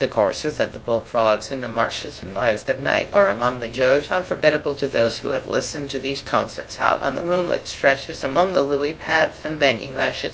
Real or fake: fake